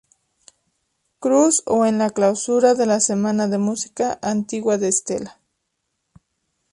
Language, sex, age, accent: Spanish, female, 19-29, México